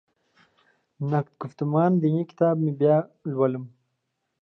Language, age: Pashto, 19-29